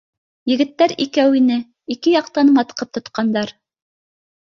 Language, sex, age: Bashkir, female, 50-59